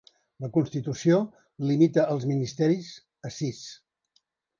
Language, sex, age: Catalan, male, 70-79